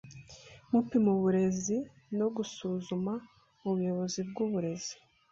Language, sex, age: Kinyarwanda, female, 50-59